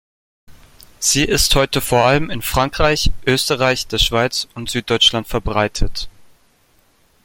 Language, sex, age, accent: German, male, 19-29, Deutschland Deutsch